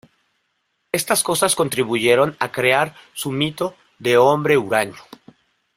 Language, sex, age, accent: Spanish, male, 30-39, México